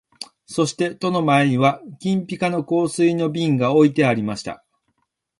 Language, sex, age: Japanese, male, 50-59